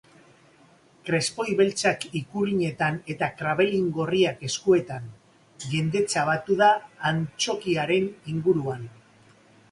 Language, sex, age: Basque, male, 50-59